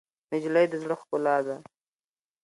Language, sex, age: Pashto, female, 19-29